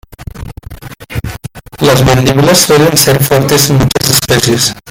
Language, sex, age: Spanish, male, 19-29